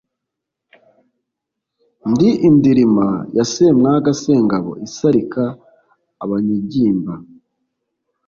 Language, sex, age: Kinyarwanda, male, 40-49